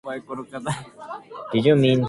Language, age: English, under 19